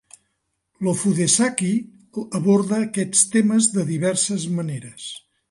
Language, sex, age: Catalan, male, 60-69